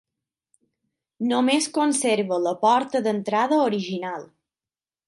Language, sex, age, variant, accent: Catalan, female, 19-29, Balear, mallorquí